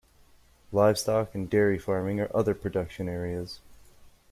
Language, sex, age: English, male, 30-39